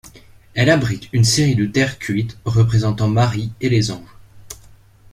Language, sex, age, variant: French, male, under 19, Français de métropole